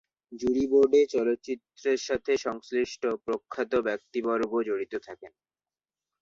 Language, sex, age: Bengali, male, 19-29